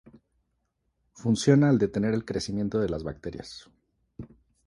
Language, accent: Spanish, México